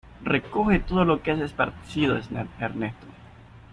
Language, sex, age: Spanish, male, 30-39